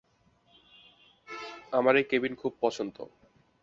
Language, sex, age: Bengali, male, 19-29